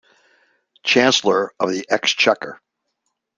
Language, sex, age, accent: English, male, 70-79, United States English